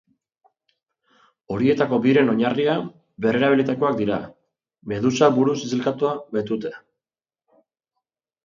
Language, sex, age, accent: Basque, male, 30-39, Mendebalekoa (Araba, Bizkaia, Gipuzkoako mendebaleko herri batzuk)